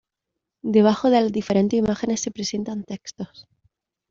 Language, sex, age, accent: Spanish, female, 19-29, España: Sur peninsular (Andalucia, Extremadura, Murcia)